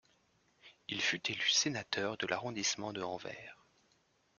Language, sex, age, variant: French, male, 30-39, Français de métropole